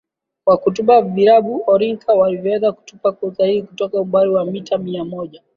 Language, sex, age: Swahili, male, 19-29